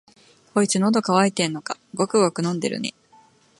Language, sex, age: Japanese, female, 19-29